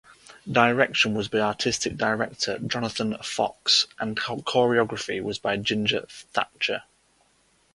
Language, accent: English, England English